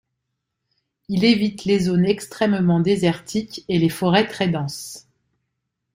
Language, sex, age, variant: French, female, 30-39, Français de métropole